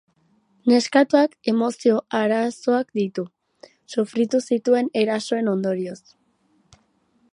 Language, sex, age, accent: Basque, female, under 19, Erdialdekoa edo Nafarra (Gipuzkoa, Nafarroa)